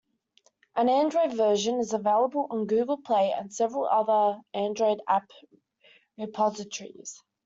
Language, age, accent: English, under 19, Australian English